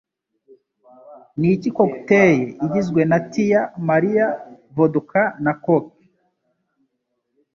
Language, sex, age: Kinyarwanda, male, 30-39